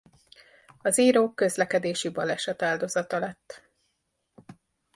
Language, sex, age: Hungarian, female, 40-49